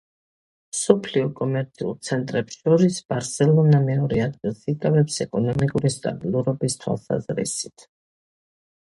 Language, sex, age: Georgian, female, 50-59